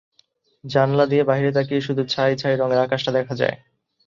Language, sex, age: Bengali, male, 19-29